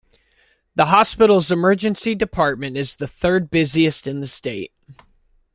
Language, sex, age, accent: English, male, 19-29, United States English